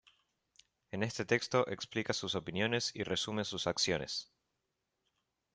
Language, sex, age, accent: Spanish, male, 30-39, Rioplatense: Argentina, Uruguay, este de Bolivia, Paraguay